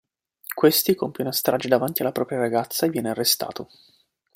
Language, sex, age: Italian, male, 19-29